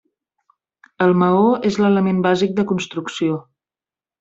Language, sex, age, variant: Catalan, female, 40-49, Central